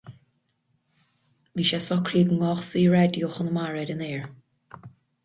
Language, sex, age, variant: Irish, female, 30-39, Gaeilge Chonnacht